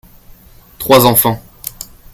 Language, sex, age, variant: French, male, under 19, Français de métropole